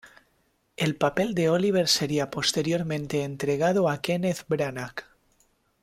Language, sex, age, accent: Spanish, male, 19-29, España: Norte peninsular (Asturias, Castilla y León, Cantabria, País Vasco, Navarra, Aragón, La Rioja, Guadalajara, Cuenca)